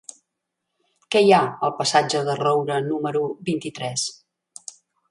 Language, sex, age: Catalan, female, 60-69